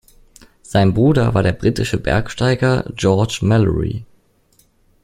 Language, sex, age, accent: German, male, under 19, Deutschland Deutsch